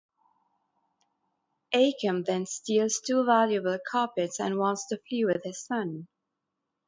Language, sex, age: English, female, 30-39